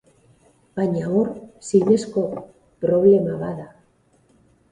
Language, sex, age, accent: Basque, female, 50-59, Erdialdekoa edo Nafarra (Gipuzkoa, Nafarroa)